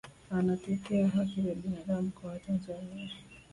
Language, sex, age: Swahili, female, 30-39